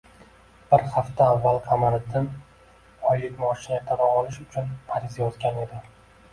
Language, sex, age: Uzbek, male, 19-29